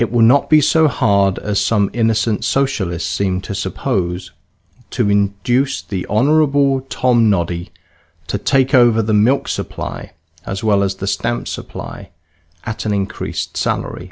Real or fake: real